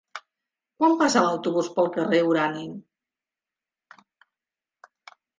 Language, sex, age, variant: Catalan, female, 50-59, Nord-Occidental